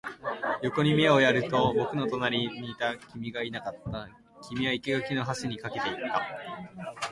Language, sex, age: Japanese, male, 19-29